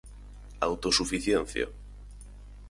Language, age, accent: Galician, 19-29, Central (gheada)